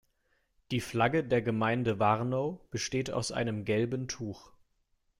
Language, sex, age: German, male, 19-29